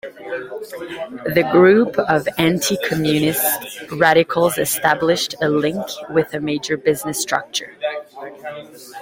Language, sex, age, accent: English, female, 19-29, Canadian English